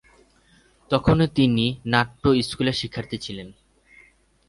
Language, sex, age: Bengali, male, 19-29